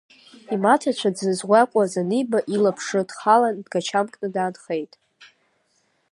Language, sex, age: Abkhazian, female, 30-39